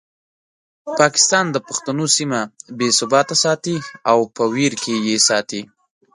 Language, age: Pashto, 19-29